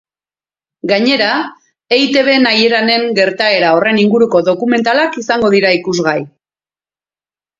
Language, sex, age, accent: Basque, female, 40-49, Erdialdekoa edo Nafarra (Gipuzkoa, Nafarroa)